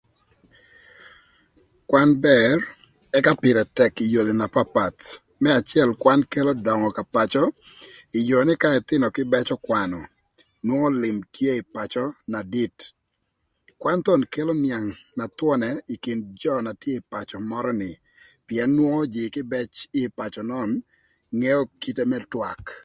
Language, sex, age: Thur, male, 30-39